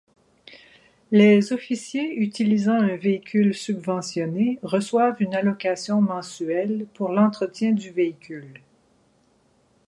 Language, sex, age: French, female, 50-59